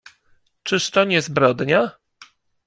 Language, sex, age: Polish, male, 30-39